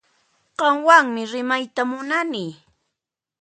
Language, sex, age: Puno Quechua, female, 30-39